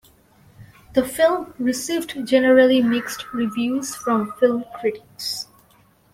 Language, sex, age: English, female, 19-29